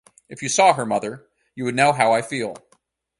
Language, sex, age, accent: English, male, 30-39, United States English